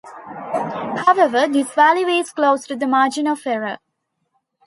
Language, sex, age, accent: English, female, 19-29, India and South Asia (India, Pakistan, Sri Lanka)